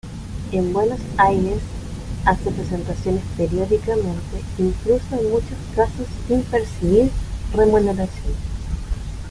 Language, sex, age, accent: Spanish, female, 19-29, Chileno: Chile, Cuyo